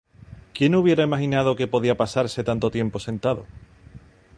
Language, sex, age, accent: Spanish, male, 40-49, España: Sur peninsular (Andalucia, Extremadura, Murcia)